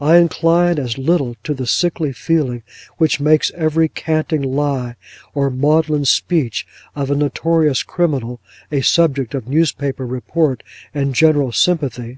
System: none